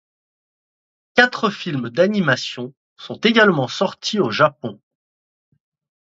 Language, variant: French, Français de métropole